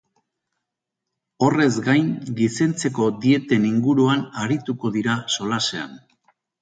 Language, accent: Basque, Mendebalekoa (Araba, Bizkaia, Gipuzkoako mendebaleko herri batzuk)